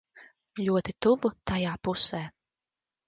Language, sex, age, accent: Latvian, female, 30-39, Rigas